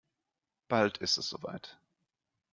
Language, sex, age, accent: German, male, 30-39, Deutschland Deutsch